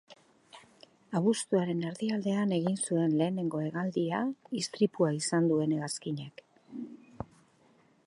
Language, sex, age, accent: Basque, female, 60-69, Mendebalekoa (Araba, Bizkaia, Gipuzkoako mendebaleko herri batzuk)